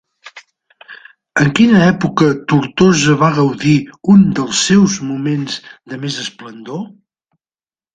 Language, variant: Catalan, Central